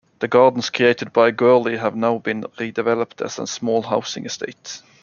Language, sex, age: English, male, 30-39